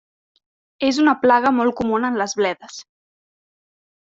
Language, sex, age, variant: Catalan, female, 19-29, Central